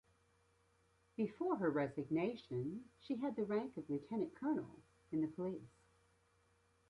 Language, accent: English, United States English